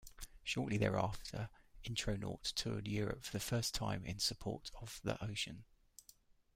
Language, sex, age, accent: English, male, 50-59, England English